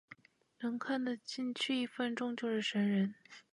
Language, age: Chinese, 19-29